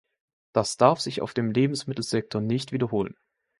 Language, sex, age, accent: German, male, 19-29, Deutschland Deutsch